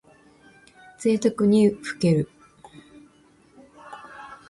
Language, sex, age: Japanese, female, 19-29